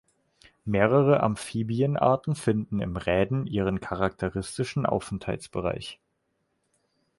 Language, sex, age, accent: German, male, 19-29, Deutschland Deutsch